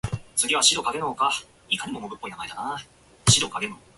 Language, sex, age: English, male, 19-29